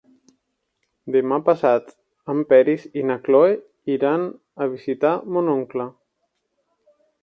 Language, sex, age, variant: Catalan, male, 30-39, Central